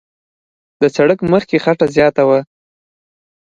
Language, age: Pashto, under 19